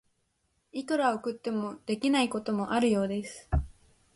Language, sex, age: Japanese, female, under 19